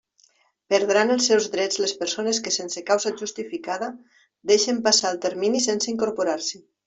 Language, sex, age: Catalan, female, 50-59